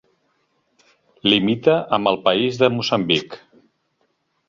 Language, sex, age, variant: Catalan, male, 50-59, Central